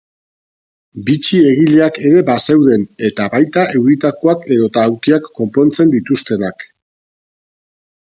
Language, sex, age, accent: Basque, male, 50-59, Mendebalekoa (Araba, Bizkaia, Gipuzkoako mendebaleko herri batzuk)